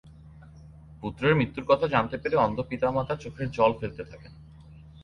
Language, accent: Bengali, Bangladeshi